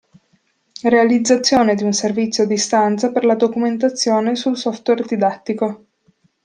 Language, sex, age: Italian, female, 19-29